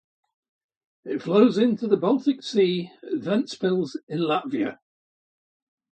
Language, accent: English, England English